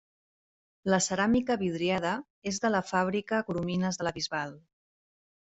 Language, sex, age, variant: Catalan, female, 30-39, Central